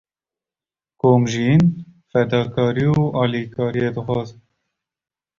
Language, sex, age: Kurdish, male, 19-29